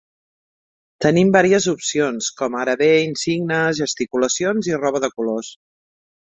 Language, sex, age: Catalan, female, 50-59